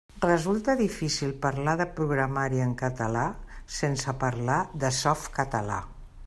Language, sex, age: Catalan, female, 60-69